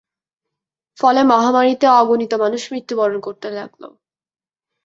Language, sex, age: Bengali, female, 19-29